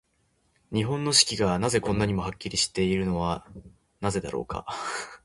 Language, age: Japanese, 19-29